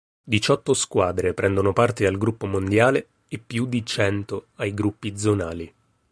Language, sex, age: Italian, male, 30-39